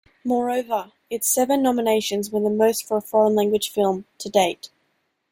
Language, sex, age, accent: English, female, 19-29, Australian English